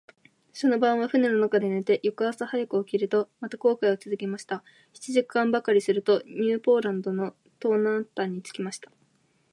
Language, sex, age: Japanese, female, 19-29